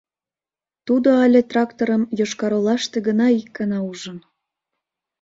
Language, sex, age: Mari, female, 19-29